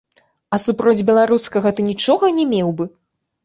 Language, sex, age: Belarusian, female, 19-29